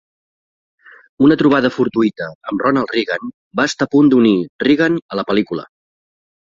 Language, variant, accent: Catalan, Central, gironí